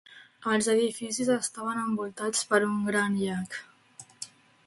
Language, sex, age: Catalan, female, under 19